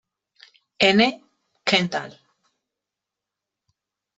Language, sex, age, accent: Spanish, female, 50-59, España: Centro-Sur peninsular (Madrid, Toledo, Castilla-La Mancha)